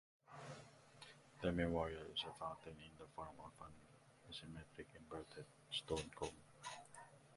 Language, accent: English, United States English; Filipino